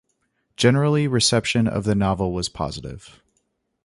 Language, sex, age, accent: English, male, 19-29, United States English